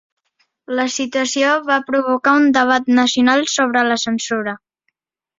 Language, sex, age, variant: Catalan, male, under 19, Central